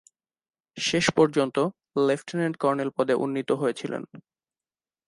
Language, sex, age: Bengali, male, 19-29